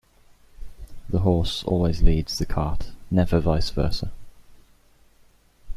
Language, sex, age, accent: English, male, 19-29, England English